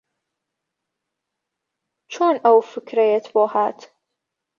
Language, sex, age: Central Kurdish, female, 19-29